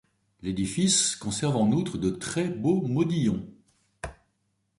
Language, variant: French, Français de métropole